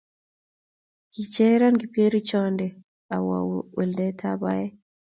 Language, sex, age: Kalenjin, female, 19-29